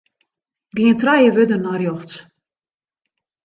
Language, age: Western Frisian, 60-69